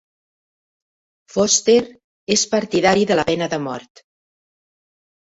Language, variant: Catalan, Central